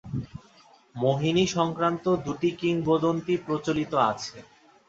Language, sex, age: Bengali, male, 19-29